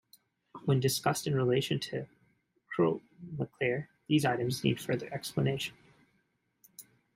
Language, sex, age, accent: English, male, 19-29, United States English